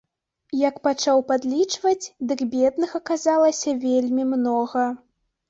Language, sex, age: Belarusian, female, under 19